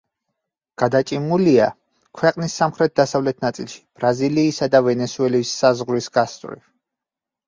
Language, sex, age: Georgian, male, 30-39